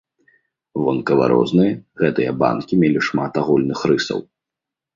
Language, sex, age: Belarusian, male, 19-29